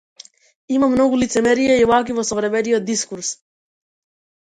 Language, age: Macedonian, 40-49